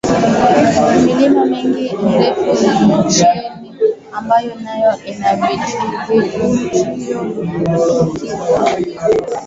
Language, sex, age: Swahili, female, 19-29